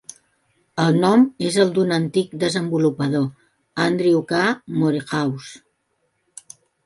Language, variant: Catalan, Central